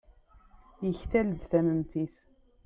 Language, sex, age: Kabyle, female, 19-29